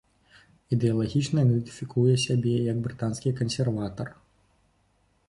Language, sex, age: Belarusian, male, 19-29